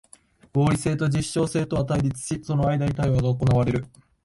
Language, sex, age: Japanese, male, 19-29